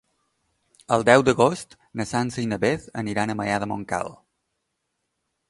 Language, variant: Catalan, Balear